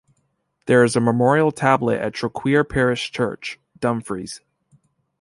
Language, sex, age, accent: English, male, 19-29, United States English